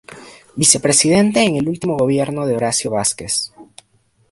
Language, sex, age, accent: Spanish, male, under 19, Andino-Pacífico: Colombia, Perú, Ecuador, oeste de Bolivia y Venezuela andina